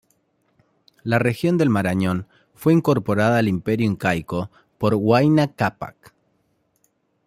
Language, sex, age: Spanish, male, 30-39